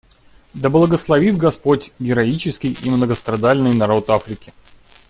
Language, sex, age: Russian, male, 30-39